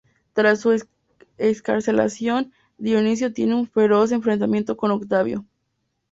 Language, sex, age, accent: Spanish, female, under 19, México